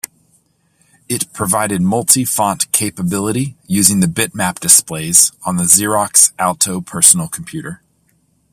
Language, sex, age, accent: English, male, 30-39, United States English